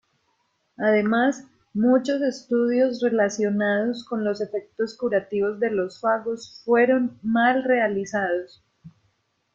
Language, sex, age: Spanish, female, 30-39